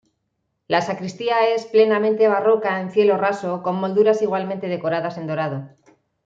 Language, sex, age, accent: Spanish, female, 40-49, España: Norte peninsular (Asturias, Castilla y León, Cantabria, País Vasco, Navarra, Aragón, La Rioja, Guadalajara, Cuenca)